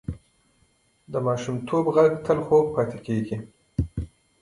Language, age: Pashto, 30-39